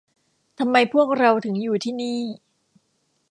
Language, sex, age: Thai, female, 50-59